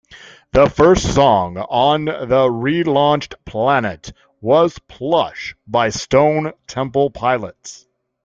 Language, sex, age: English, male, 30-39